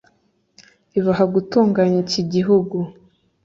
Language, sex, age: Kinyarwanda, female, 19-29